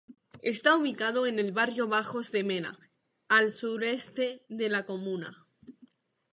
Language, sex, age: Spanish, female, 19-29